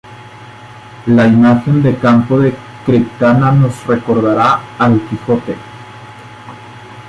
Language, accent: Spanish, México